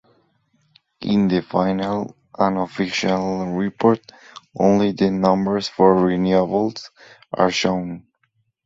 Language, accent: English, United States English